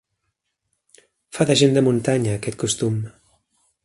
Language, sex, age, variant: Catalan, male, 40-49, Central